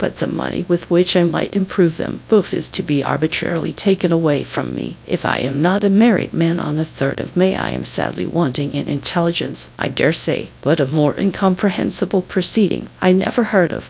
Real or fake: fake